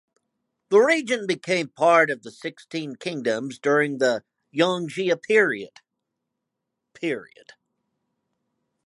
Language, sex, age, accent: English, male, 40-49, United States English